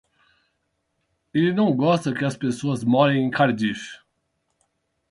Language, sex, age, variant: Portuguese, male, 40-49, Portuguese (Brasil)